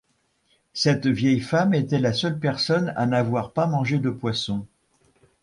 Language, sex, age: French, male, 70-79